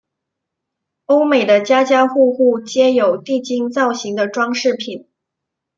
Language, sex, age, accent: Chinese, female, 19-29, 出生地：广东省